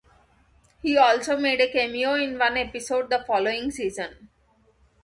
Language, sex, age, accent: English, female, 30-39, India and South Asia (India, Pakistan, Sri Lanka)